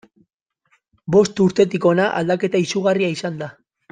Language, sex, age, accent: Basque, male, 19-29, Mendebalekoa (Araba, Bizkaia, Gipuzkoako mendebaleko herri batzuk)